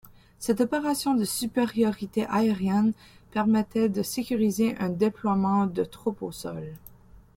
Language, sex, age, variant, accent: French, female, under 19, Français d'Amérique du Nord, Français du Canada